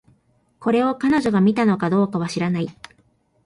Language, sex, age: Japanese, female, 19-29